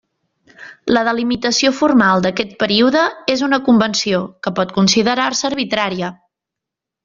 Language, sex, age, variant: Catalan, female, 40-49, Nord-Occidental